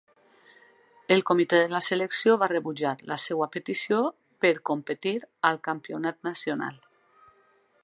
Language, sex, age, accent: Catalan, female, 40-49, valencià